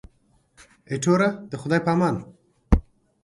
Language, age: Pashto, 30-39